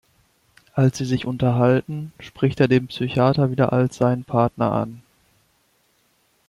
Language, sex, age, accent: German, male, 19-29, Deutschland Deutsch